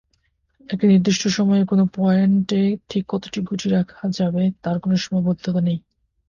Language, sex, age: Bengali, male, 19-29